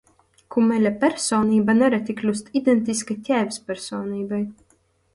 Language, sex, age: Latvian, female, 19-29